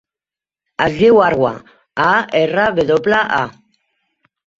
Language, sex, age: Catalan, female, 30-39